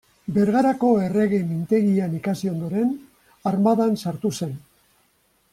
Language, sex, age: Basque, male, 50-59